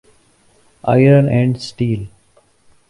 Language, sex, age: Urdu, male, 19-29